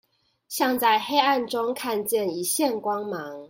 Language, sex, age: Chinese, female, 19-29